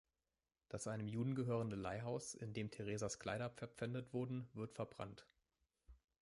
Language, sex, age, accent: German, male, 19-29, Deutschland Deutsch